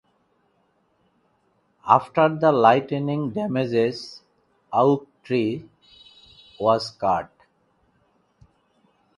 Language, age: English, 40-49